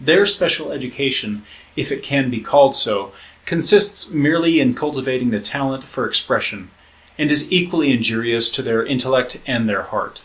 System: none